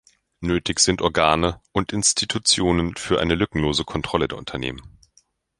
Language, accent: German, Deutschland Deutsch